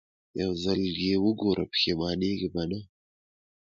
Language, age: Pashto, 19-29